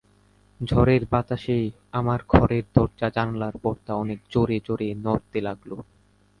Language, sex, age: Bengali, male, 19-29